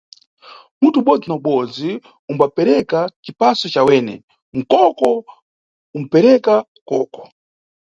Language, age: Nyungwe, 30-39